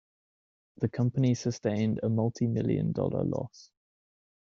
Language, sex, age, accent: English, male, 19-29, England English